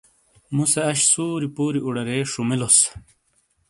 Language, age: Shina, 30-39